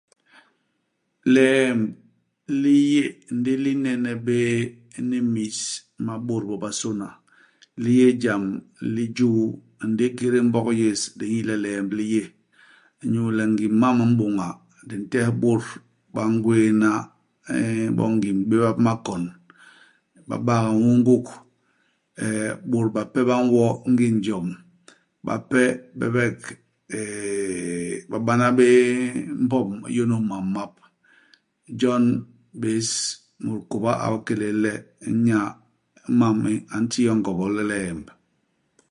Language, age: Basaa, 40-49